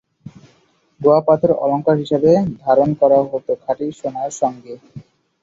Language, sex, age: Bengali, male, 19-29